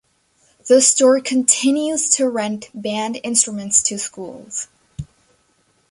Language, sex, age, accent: English, female, 19-29, Canadian English